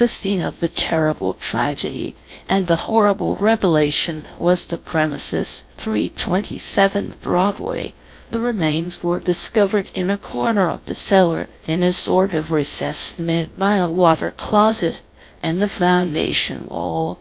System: TTS, GlowTTS